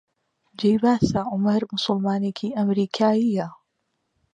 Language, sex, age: Central Kurdish, female, 30-39